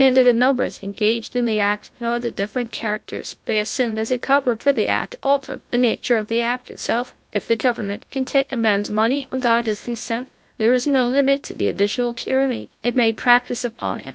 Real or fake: fake